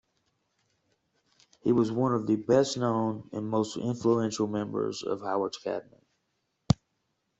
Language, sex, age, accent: English, male, 30-39, United States English